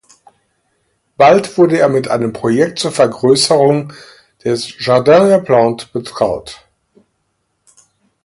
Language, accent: German, Deutschland Deutsch